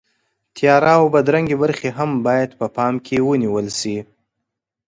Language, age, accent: Pashto, 19-29, کندهارۍ لهجه